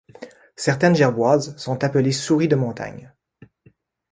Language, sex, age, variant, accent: French, male, 40-49, Français d'Amérique du Nord, Français du Canada